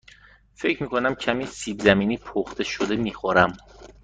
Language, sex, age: Persian, male, 19-29